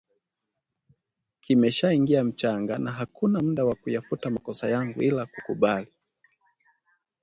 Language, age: Swahili, 19-29